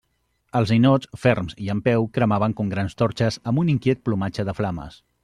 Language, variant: Catalan, Central